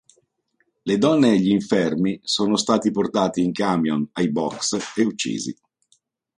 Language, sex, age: Italian, male, 60-69